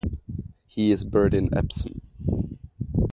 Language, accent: English, United States English